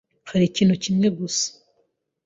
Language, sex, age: Kinyarwanda, female, 19-29